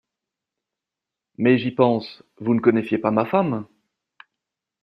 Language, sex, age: French, male, 50-59